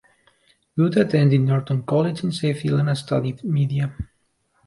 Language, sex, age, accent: English, male, 19-29, England English